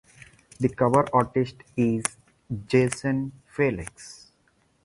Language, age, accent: English, 19-29, India and South Asia (India, Pakistan, Sri Lanka)